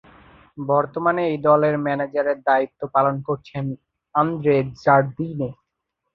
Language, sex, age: Bengali, male, 19-29